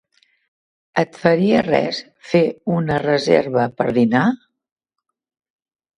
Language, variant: Catalan, Central